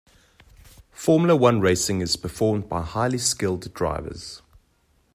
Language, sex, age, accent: English, male, 30-39, Southern African (South Africa, Zimbabwe, Namibia)